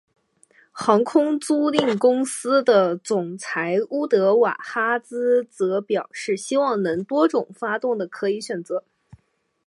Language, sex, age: Chinese, female, 19-29